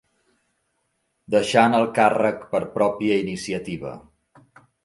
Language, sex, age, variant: Catalan, male, 40-49, Central